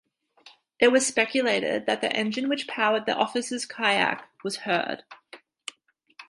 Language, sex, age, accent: English, female, 19-29, Australian English